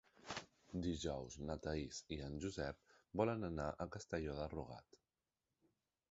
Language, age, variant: Catalan, 19-29, Central